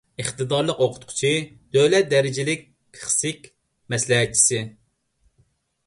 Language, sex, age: Uyghur, male, 30-39